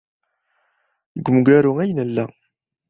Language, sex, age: Kabyle, male, 19-29